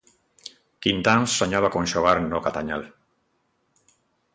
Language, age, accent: Galician, 50-59, Atlántico (seseo e gheada)